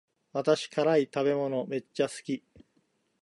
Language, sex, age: Japanese, male, 40-49